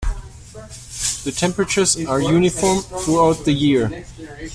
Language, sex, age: English, male, 30-39